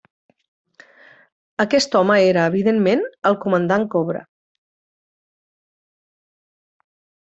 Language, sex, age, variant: Catalan, female, 50-59, Central